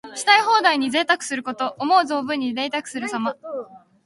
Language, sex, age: Japanese, female, 19-29